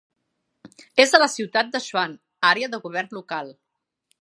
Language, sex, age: Catalan, female, 50-59